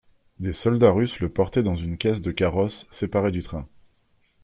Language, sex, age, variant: French, male, 30-39, Français de métropole